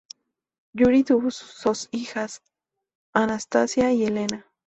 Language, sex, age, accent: Spanish, female, 19-29, México